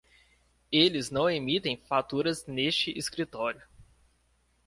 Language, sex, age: Portuguese, male, 19-29